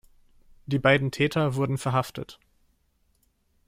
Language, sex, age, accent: German, male, 19-29, Deutschland Deutsch